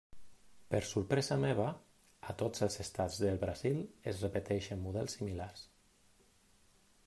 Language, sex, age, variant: Catalan, male, 30-39, Central